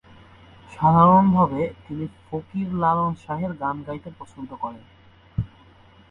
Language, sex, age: Bengali, male, 19-29